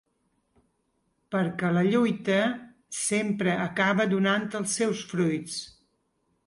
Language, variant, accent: Catalan, Balear, menorquí